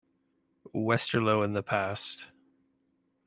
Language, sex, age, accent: English, male, 30-39, Canadian English